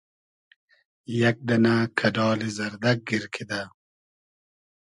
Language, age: Hazaragi, 30-39